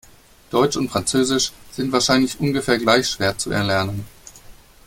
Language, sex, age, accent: German, male, 40-49, Deutschland Deutsch